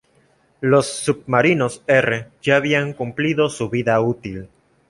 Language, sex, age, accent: Spanish, male, 19-29, México